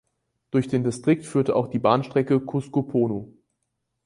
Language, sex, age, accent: German, male, 19-29, Deutschland Deutsch